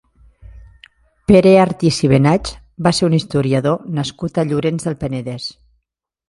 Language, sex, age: Catalan, female, 50-59